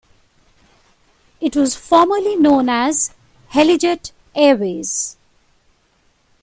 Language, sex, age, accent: English, female, 50-59, India and South Asia (India, Pakistan, Sri Lanka)